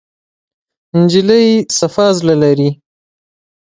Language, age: Pashto, 19-29